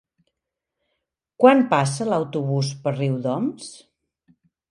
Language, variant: Catalan, Central